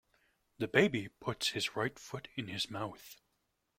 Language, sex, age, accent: English, male, 19-29, United States English